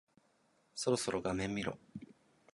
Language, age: Japanese, 19-29